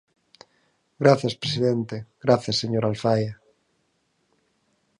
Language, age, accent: Galician, 40-49, Normativo (estándar)